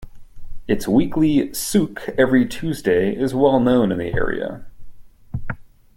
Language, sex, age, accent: English, male, 30-39, United States English